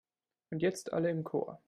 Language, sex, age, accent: German, male, 19-29, Deutschland Deutsch